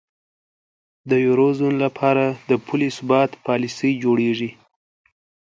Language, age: Pashto, under 19